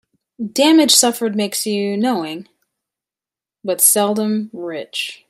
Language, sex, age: English, female, 30-39